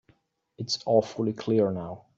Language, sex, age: English, male, 30-39